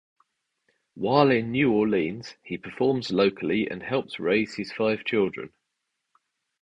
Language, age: English, 40-49